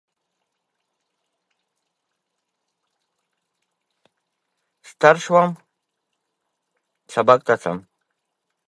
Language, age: Pashto, 30-39